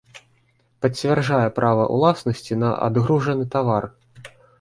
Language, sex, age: Belarusian, male, 30-39